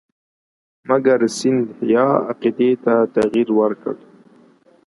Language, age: Pashto, 30-39